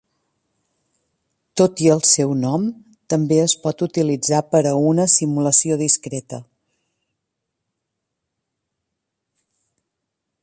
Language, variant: Catalan, Central